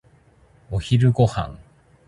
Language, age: Japanese, 30-39